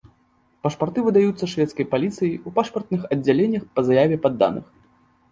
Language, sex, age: Belarusian, male, 19-29